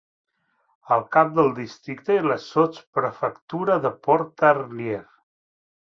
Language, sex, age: Catalan, male, 40-49